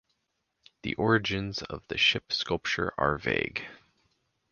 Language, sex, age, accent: English, male, 19-29, United States English